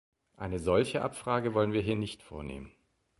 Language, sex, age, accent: German, male, 30-39, Deutschland Deutsch